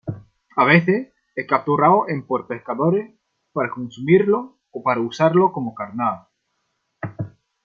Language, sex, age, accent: Spanish, male, 19-29, España: Sur peninsular (Andalucia, Extremadura, Murcia)